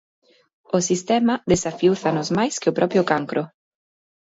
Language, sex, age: Galician, female, 30-39